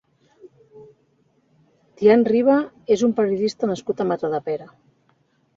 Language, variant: Catalan, Central